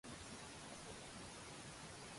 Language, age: Cantonese, 19-29